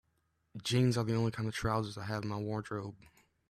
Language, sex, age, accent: English, male, under 19, United States English